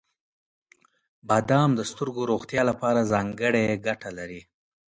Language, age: Pashto, 19-29